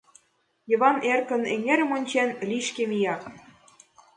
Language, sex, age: Mari, female, 19-29